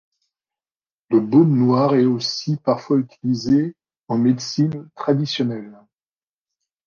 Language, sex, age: French, male, 50-59